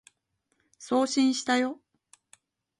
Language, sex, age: Japanese, female, 50-59